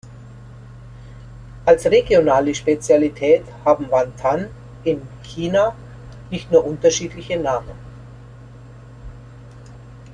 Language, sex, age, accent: German, female, 50-59, Deutschland Deutsch